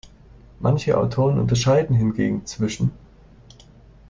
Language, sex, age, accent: German, male, 19-29, Deutschland Deutsch